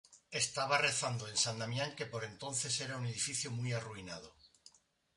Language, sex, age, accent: Spanish, male, 60-69, España: Sur peninsular (Andalucia, Extremadura, Murcia)